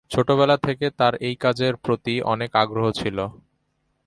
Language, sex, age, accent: Bengali, male, 19-29, Bengali